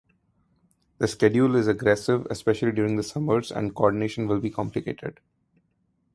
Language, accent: English, India and South Asia (India, Pakistan, Sri Lanka)